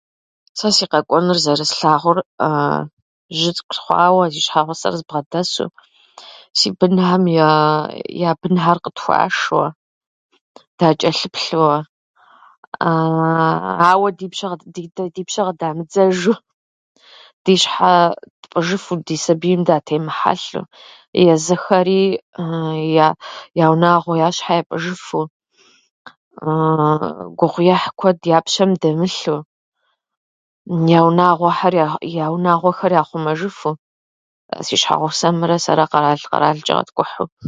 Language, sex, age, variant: Kabardian, female, 30-39, Адыгэбзэ (Къэбэрдей, Кирил, псоми зэдай)